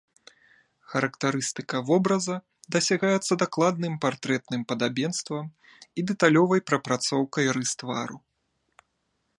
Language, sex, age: Belarusian, male, 40-49